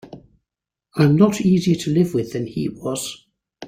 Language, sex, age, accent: English, male, 50-59, Welsh English